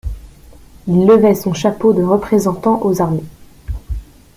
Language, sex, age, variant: French, female, 19-29, Français de métropole